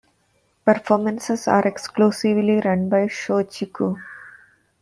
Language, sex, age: English, female, 40-49